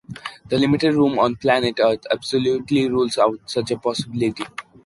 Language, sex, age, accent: English, male, 19-29, India and South Asia (India, Pakistan, Sri Lanka)